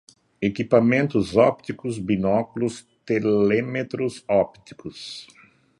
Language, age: Portuguese, 60-69